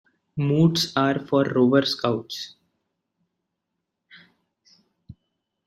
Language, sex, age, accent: English, male, 19-29, India and South Asia (India, Pakistan, Sri Lanka)